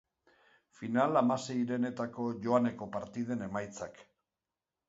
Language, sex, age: Basque, male, 60-69